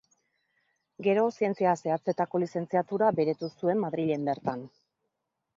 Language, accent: Basque, Mendebalekoa (Araba, Bizkaia, Gipuzkoako mendebaleko herri batzuk)